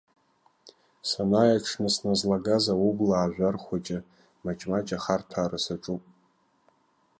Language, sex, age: Abkhazian, male, 30-39